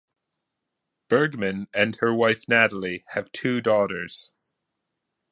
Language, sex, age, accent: English, male, 30-39, United States English